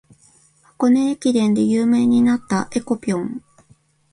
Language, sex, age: Japanese, female, 40-49